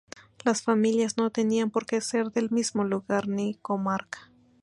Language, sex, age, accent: Spanish, female, 30-39, México